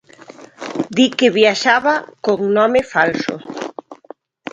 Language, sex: Galician, female